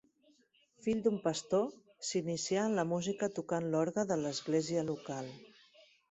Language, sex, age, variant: Catalan, female, 30-39, Central